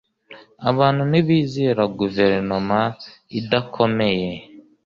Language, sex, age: Kinyarwanda, male, 19-29